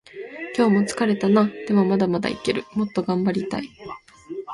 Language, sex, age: Japanese, female, 19-29